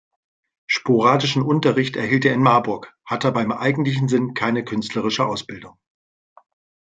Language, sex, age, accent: German, male, 50-59, Deutschland Deutsch